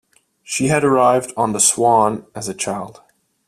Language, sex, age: English, male, 19-29